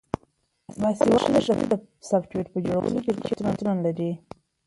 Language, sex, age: Pashto, female, 19-29